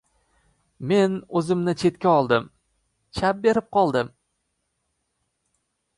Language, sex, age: Uzbek, male, 19-29